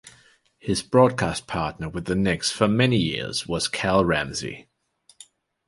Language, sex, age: English, male, 30-39